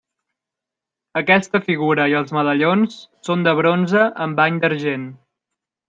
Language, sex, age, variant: Catalan, male, 19-29, Central